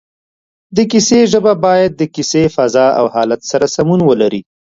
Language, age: Pashto, 30-39